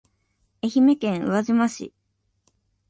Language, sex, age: Japanese, female, 19-29